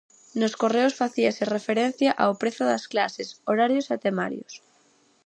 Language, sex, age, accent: Galician, female, under 19, Central (gheada)